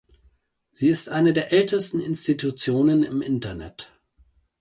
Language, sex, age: German, male, 30-39